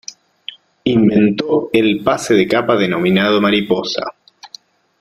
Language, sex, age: Spanish, male, 30-39